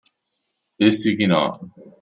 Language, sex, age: Italian, male, 40-49